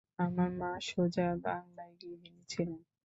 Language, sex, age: Bengali, female, 19-29